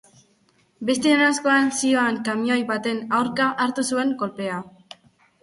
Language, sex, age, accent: Basque, female, 40-49, Mendebalekoa (Araba, Bizkaia, Gipuzkoako mendebaleko herri batzuk)